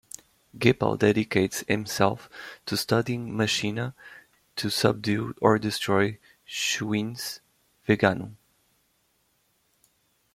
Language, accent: English, United States English